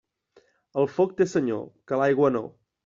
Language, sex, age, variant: Catalan, male, 19-29, Central